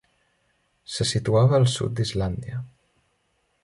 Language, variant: Catalan, Central